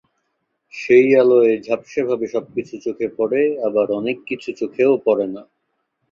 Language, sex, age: Bengali, male, 19-29